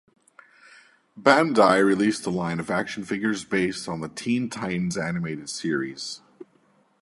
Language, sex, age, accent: English, male, 30-39, United States English